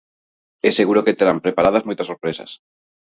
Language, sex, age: Galician, male, 30-39